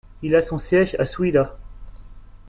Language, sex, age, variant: French, male, 19-29, Français de métropole